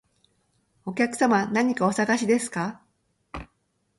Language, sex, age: Japanese, female, 50-59